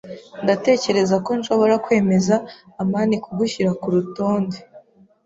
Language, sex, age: Kinyarwanda, female, 19-29